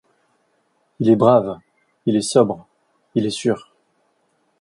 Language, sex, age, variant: French, male, 30-39, Français de métropole